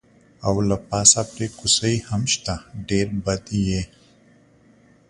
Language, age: Pashto, 30-39